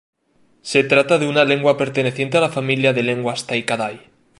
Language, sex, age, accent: Spanish, male, 19-29, España: Norte peninsular (Asturias, Castilla y León, Cantabria, País Vasco, Navarra, Aragón, La Rioja, Guadalajara, Cuenca)